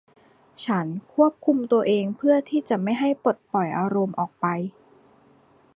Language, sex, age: Thai, female, 30-39